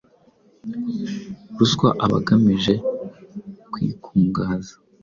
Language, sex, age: Kinyarwanda, male, 19-29